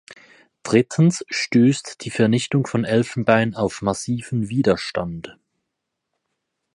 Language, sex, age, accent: German, male, 30-39, Schweizerdeutsch